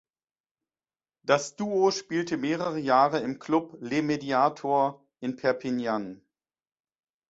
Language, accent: German, Deutschland Deutsch